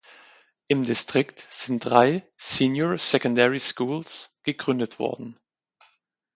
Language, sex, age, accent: German, male, 40-49, Deutschland Deutsch